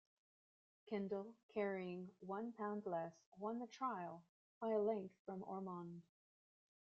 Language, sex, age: English, female, 40-49